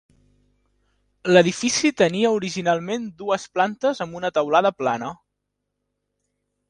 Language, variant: Catalan, Central